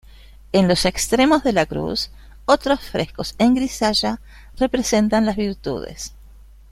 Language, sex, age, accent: Spanish, female, 60-69, Rioplatense: Argentina, Uruguay, este de Bolivia, Paraguay